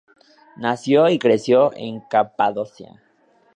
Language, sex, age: Spanish, male, 19-29